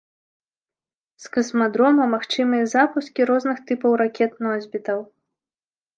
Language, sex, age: Belarusian, female, 19-29